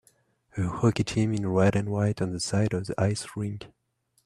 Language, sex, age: English, male, 19-29